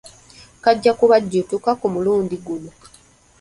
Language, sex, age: Ganda, female, 19-29